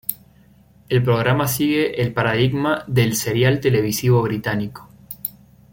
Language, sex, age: Spanish, male, 30-39